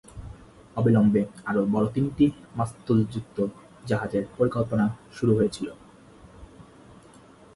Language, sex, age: Bengali, male, 19-29